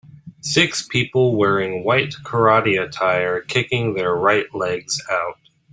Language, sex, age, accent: English, male, 19-29, United States English